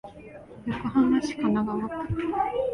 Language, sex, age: Japanese, female, 19-29